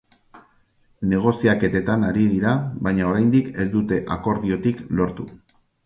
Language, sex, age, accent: Basque, male, 40-49, Erdialdekoa edo Nafarra (Gipuzkoa, Nafarroa)